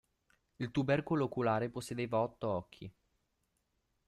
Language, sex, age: Italian, male, under 19